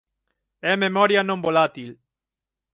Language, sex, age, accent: Galician, male, 30-39, Atlántico (seseo e gheada); Central (gheada); Normativo (estándar)